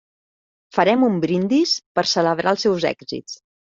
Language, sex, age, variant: Catalan, female, 40-49, Central